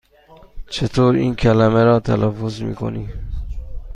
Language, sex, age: Persian, male, 30-39